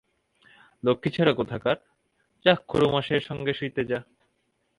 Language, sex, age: Bengali, male, 19-29